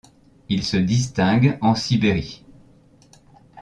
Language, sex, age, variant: French, male, 30-39, Français de métropole